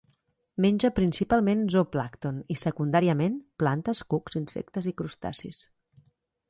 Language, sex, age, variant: Catalan, female, 40-49, Central